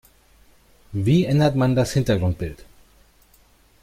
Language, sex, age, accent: German, male, 40-49, Deutschland Deutsch